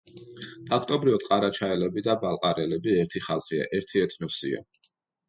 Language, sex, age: Georgian, male, 30-39